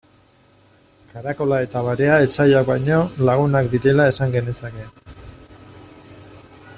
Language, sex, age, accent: Basque, male, 50-59, Erdialdekoa edo Nafarra (Gipuzkoa, Nafarroa)